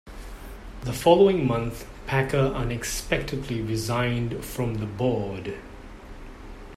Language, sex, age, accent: English, male, 30-39, Singaporean English